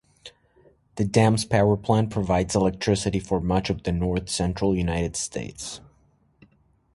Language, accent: English, United States English